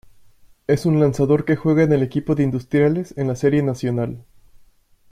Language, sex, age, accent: Spanish, male, 19-29, México